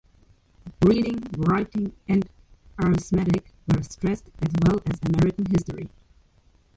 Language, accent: English, United States English